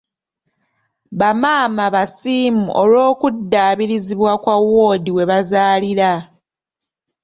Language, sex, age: Ganda, female, 19-29